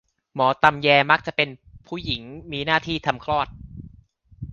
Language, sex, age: Thai, male, 19-29